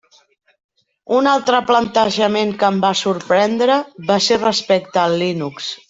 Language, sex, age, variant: Catalan, female, 40-49, Central